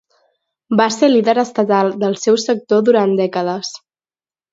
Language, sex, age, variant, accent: Catalan, female, 19-29, Central, central